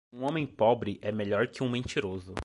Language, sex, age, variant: Portuguese, male, 19-29, Portuguese (Brasil)